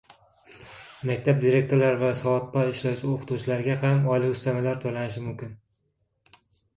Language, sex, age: Uzbek, male, 30-39